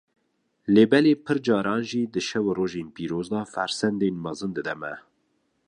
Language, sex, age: Kurdish, male, 30-39